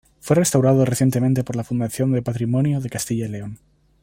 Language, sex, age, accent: Spanish, male, 19-29, España: Centro-Sur peninsular (Madrid, Toledo, Castilla-La Mancha)